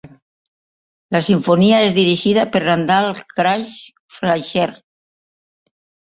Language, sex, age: Catalan, female, 50-59